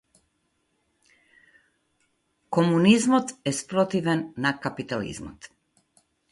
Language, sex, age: Macedonian, male, 19-29